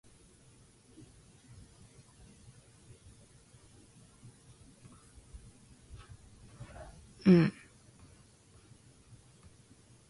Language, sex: English, female